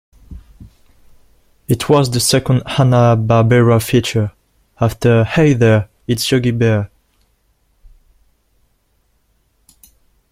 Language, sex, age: English, male, 19-29